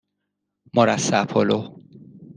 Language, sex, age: Persian, male, 50-59